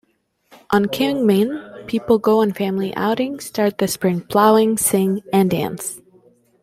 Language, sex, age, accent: English, female, 30-39, Canadian English